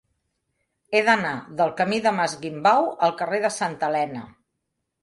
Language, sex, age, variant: Catalan, female, 50-59, Central